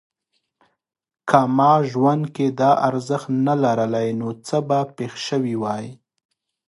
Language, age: Pashto, 19-29